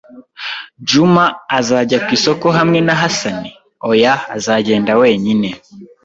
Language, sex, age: Kinyarwanda, male, 19-29